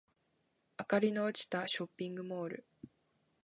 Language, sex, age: Japanese, female, under 19